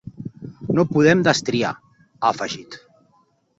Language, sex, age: Catalan, male, 30-39